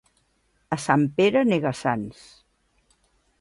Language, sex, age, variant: Catalan, female, 60-69, Central